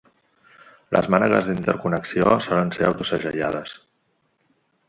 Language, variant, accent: Catalan, Central, central